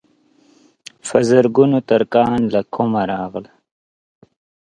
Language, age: Pashto, 19-29